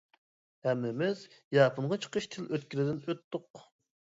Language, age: Uyghur, 19-29